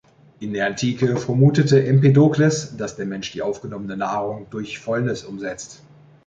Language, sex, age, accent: German, male, 40-49, Deutschland Deutsch